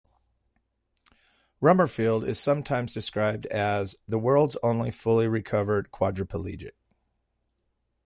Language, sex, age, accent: English, male, 50-59, United States English